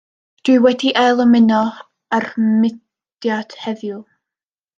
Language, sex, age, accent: Welsh, female, under 19, Y Deyrnas Unedig Cymraeg